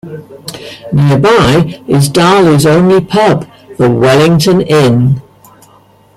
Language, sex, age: English, female, 70-79